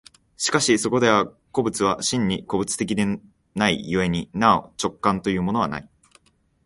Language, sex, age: Japanese, male, 19-29